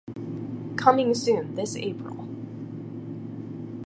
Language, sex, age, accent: English, male, 19-29, United States English